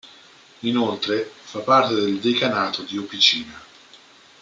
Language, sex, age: Italian, male, 40-49